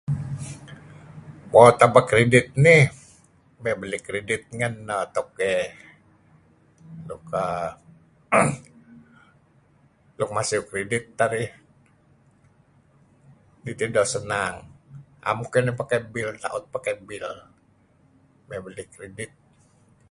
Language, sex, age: Kelabit, male, 60-69